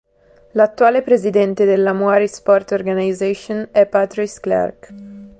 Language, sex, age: Italian, female, 19-29